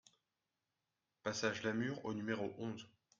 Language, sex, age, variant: French, male, 19-29, Français de métropole